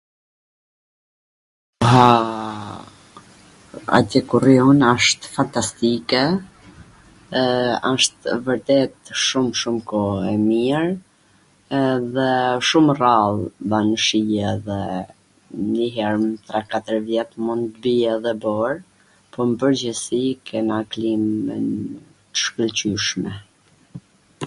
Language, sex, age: Gheg Albanian, female, 40-49